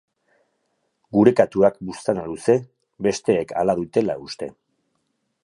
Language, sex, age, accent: Basque, male, 40-49, Erdialdekoa edo Nafarra (Gipuzkoa, Nafarroa)